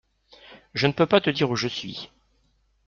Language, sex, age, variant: French, male, 40-49, Français de métropole